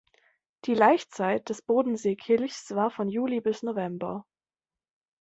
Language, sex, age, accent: German, female, 19-29, Deutschland Deutsch